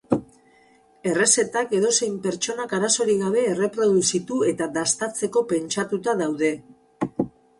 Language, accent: Basque, Mendebalekoa (Araba, Bizkaia, Gipuzkoako mendebaleko herri batzuk)